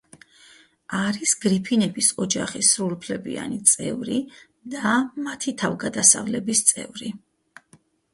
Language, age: Georgian, 40-49